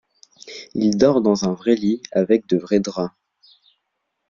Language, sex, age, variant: French, male, under 19, Français de métropole